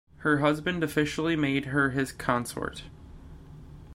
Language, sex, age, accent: English, male, 19-29, United States English